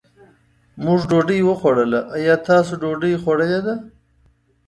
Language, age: Pashto, 30-39